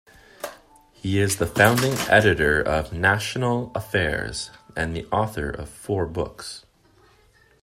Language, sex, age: English, male, 30-39